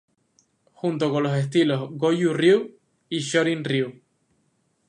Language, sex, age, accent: Spanish, male, 19-29, España: Islas Canarias